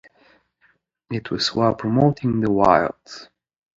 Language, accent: English, United States English